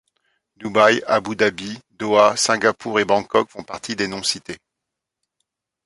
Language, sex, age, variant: French, male, 40-49, Français de métropole